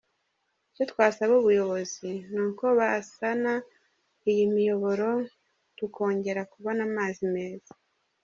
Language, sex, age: Kinyarwanda, male, 30-39